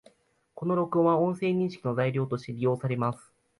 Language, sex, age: Japanese, male, 19-29